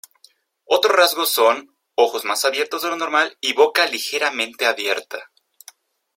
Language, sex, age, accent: Spanish, male, 19-29, México